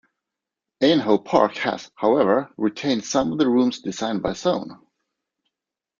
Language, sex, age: English, male, 40-49